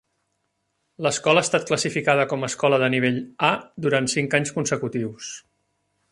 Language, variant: Catalan, Central